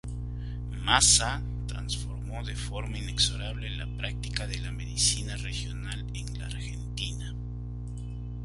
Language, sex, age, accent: Spanish, male, 30-39, Andino-Pacífico: Colombia, Perú, Ecuador, oeste de Bolivia y Venezuela andina